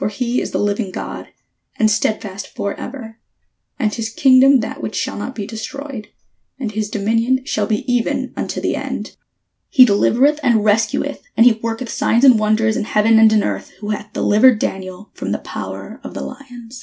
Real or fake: real